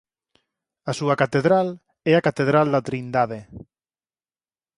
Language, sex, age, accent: Galician, male, 40-49, Normativo (estándar)